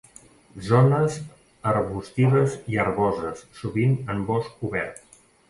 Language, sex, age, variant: Catalan, male, 40-49, Nord-Occidental